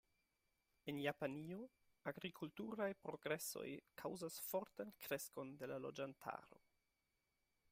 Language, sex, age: Esperanto, male, 30-39